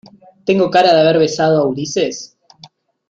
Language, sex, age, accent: Spanish, male, 40-49, Rioplatense: Argentina, Uruguay, este de Bolivia, Paraguay